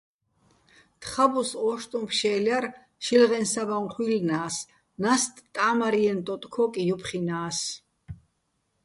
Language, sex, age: Bats, female, 30-39